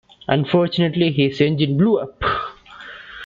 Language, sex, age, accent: English, male, 19-29, India and South Asia (India, Pakistan, Sri Lanka)